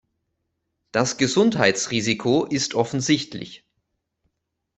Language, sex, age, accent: German, male, 30-39, Deutschland Deutsch